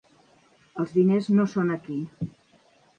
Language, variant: Catalan, Central